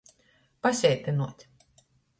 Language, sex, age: Latgalian, female, 40-49